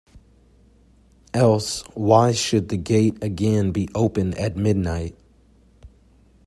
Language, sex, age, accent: English, male, 19-29, United States English